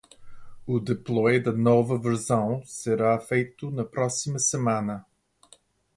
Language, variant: Portuguese, Portuguese (Portugal)